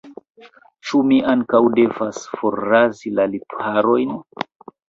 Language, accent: Esperanto, Internacia